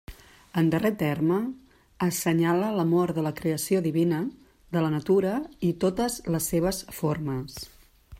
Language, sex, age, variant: Catalan, female, 40-49, Central